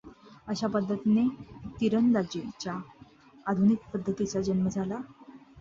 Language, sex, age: Marathi, female, 19-29